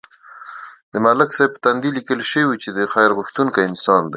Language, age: Pashto, 19-29